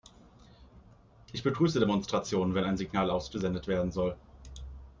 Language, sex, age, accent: German, male, 19-29, Deutschland Deutsch